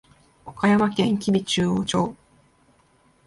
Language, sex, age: Japanese, female, 19-29